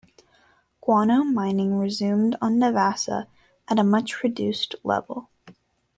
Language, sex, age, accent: English, female, under 19, United States English